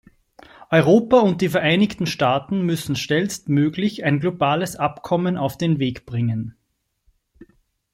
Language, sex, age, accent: German, male, 30-39, Österreichisches Deutsch